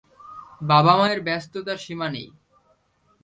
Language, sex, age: Bengali, male, under 19